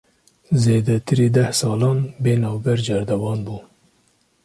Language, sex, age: Kurdish, male, 30-39